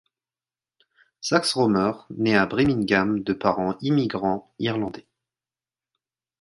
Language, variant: French, Français de métropole